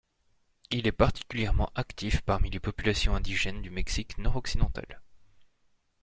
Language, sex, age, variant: French, male, 30-39, Français de métropole